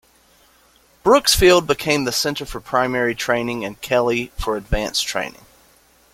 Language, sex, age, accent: English, male, 30-39, United States English